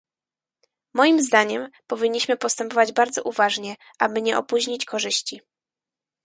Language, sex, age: Polish, female, 19-29